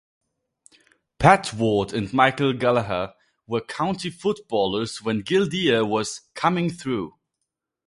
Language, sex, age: English, male, 19-29